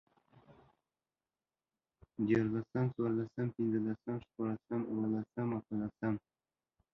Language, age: Pashto, under 19